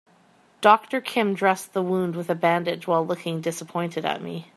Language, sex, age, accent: English, female, 30-39, Canadian English